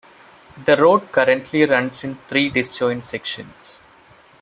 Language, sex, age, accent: English, male, 30-39, India and South Asia (India, Pakistan, Sri Lanka)